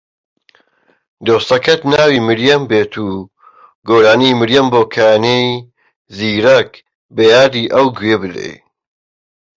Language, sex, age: Central Kurdish, male, 19-29